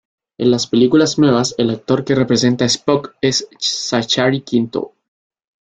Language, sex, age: Spanish, male, 19-29